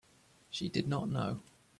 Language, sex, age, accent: English, male, 50-59, England English